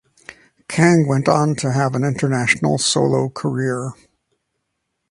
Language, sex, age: English, male, 60-69